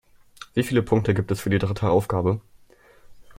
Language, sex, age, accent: German, male, under 19, Deutschland Deutsch